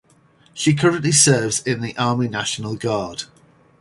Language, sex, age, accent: English, male, 40-49, England English